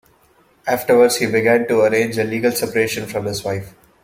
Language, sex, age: English, male, 19-29